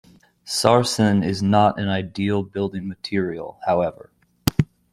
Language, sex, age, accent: English, male, 30-39, United States English